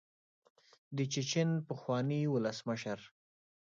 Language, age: Pashto, 30-39